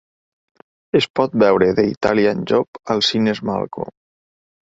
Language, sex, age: Catalan, male, 19-29